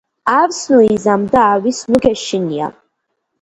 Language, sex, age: Georgian, female, under 19